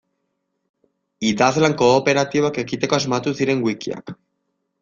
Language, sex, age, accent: Basque, male, 19-29, Erdialdekoa edo Nafarra (Gipuzkoa, Nafarroa)